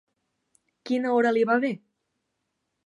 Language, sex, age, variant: Catalan, female, under 19, Central